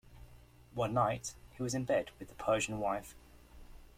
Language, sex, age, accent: English, male, under 19, England English